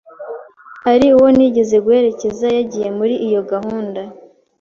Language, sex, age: Kinyarwanda, female, 19-29